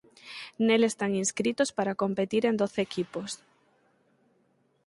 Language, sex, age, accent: Galician, female, 19-29, Oriental (común en zona oriental)